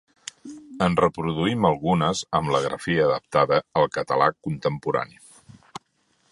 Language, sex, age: Catalan, male, 50-59